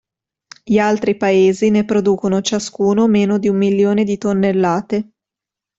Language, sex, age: Italian, female, 19-29